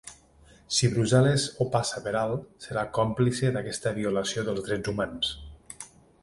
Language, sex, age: Catalan, male, 40-49